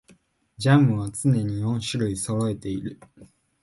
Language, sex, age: Japanese, male, 19-29